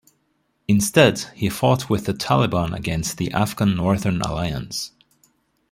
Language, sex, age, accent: English, male, 30-39, United States English